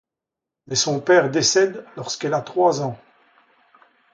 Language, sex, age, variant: French, male, 70-79, Français de métropole